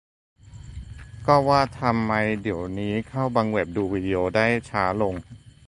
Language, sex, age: Thai, male, 40-49